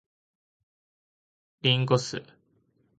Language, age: Japanese, 19-29